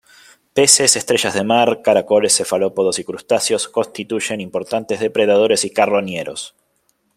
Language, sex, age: Spanish, male, 40-49